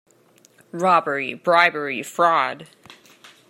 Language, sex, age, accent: English, female, 19-29, Canadian English